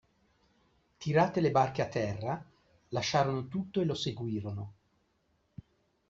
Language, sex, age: Italian, male, 50-59